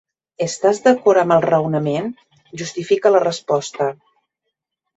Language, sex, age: Catalan, female, 50-59